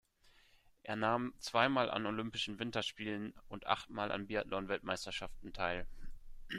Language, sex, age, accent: German, male, 19-29, Deutschland Deutsch